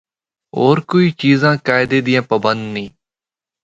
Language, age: Northern Hindko, 19-29